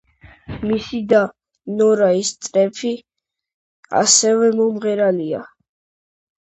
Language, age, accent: Georgian, under 19, ჩვეულებრივი